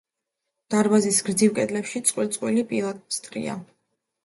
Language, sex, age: Georgian, female, 19-29